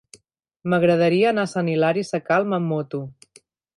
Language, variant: Catalan, Central